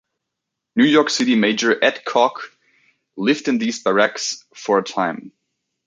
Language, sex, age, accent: English, male, 19-29, United States English